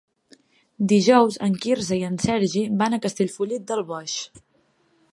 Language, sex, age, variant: Catalan, female, 19-29, Central